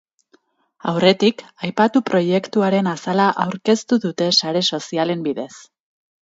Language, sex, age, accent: Basque, female, 30-39, Mendebalekoa (Araba, Bizkaia, Gipuzkoako mendebaleko herri batzuk)